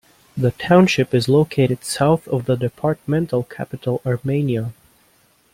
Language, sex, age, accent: English, male, under 19, United States English